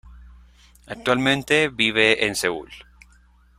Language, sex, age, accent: Spanish, male, 19-29, Andino-Pacífico: Colombia, Perú, Ecuador, oeste de Bolivia y Venezuela andina